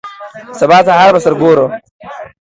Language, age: Pashto, 19-29